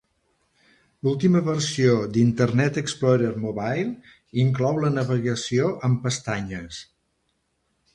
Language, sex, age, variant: Catalan, male, 60-69, Central